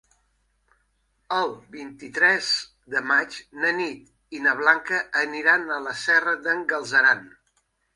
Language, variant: Catalan, Central